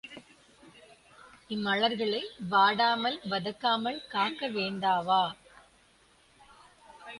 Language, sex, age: Tamil, female, 19-29